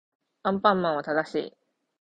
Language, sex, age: Japanese, female, 19-29